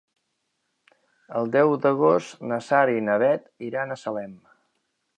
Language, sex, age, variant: Catalan, male, 50-59, Central